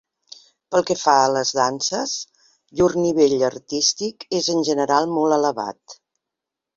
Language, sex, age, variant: Catalan, female, 50-59, Central